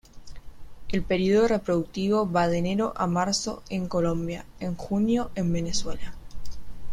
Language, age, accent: Spanish, under 19, Rioplatense: Argentina, Uruguay, este de Bolivia, Paraguay